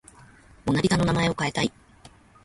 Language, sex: Japanese, female